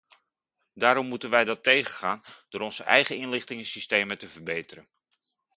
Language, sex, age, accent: Dutch, male, 40-49, Nederlands Nederlands